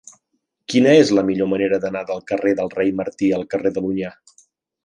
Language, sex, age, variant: Catalan, male, 40-49, Central